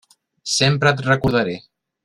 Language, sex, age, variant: Catalan, male, 19-29, Central